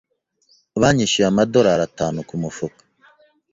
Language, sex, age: Kinyarwanda, male, 19-29